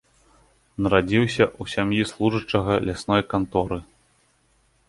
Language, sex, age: Belarusian, male, 19-29